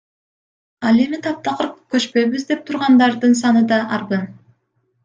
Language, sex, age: Kyrgyz, female, 19-29